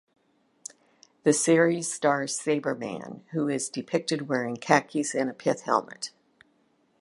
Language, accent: English, United States English